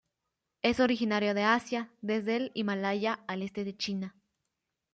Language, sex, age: Spanish, female, under 19